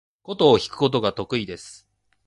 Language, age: Japanese, 19-29